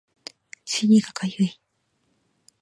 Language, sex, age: Japanese, female, 19-29